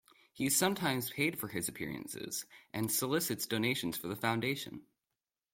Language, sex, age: English, male, under 19